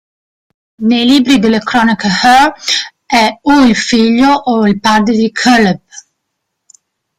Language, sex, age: Italian, female, 30-39